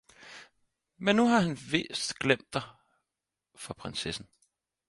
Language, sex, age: Danish, male, 19-29